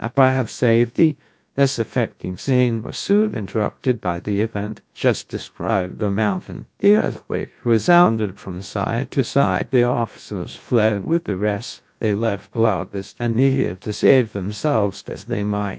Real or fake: fake